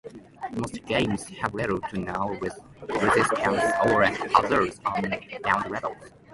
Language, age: English, 19-29